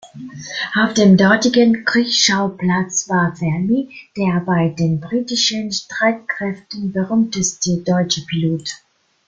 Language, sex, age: German, female, 19-29